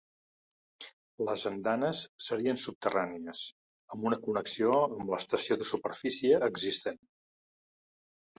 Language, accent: Catalan, gironí